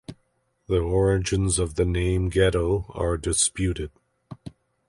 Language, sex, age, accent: English, male, 50-59, Canadian English